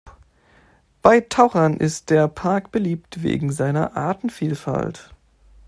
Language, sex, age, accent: German, male, 19-29, Deutschland Deutsch